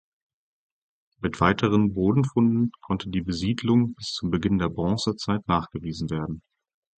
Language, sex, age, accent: German, male, 30-39, Deutschland Deutsch